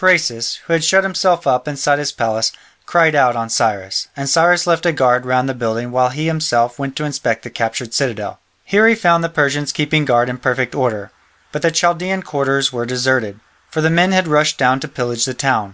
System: none